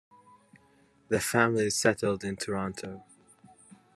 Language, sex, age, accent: English, male, 19-29, Canadian English